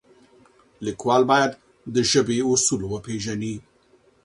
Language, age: Pashto, 40-49